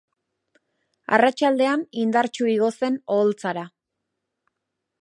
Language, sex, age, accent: Basque, female, 19-29, Erdialdekoa edo Nafarra (Gipuzkoa, Nafarroa)